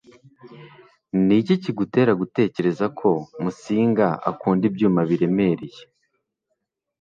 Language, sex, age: Kinyarwanda, male, 19-29